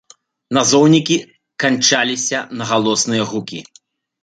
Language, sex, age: Belarusian, male, 40-49